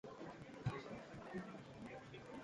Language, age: English, 19-29